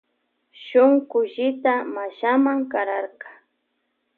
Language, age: Loja Highland Quichua, 19-29